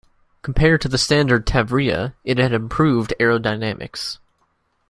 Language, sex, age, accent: English, male, under 19, Canadian English